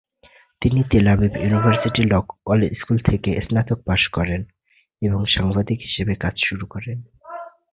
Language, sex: Bengali, male